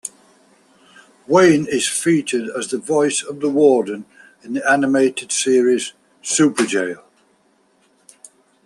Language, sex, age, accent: English, male, 60-69, England English